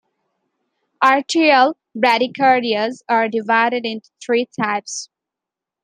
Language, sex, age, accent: English, female, 19-29, United States English